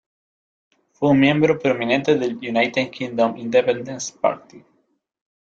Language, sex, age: Spanish, male, 30-39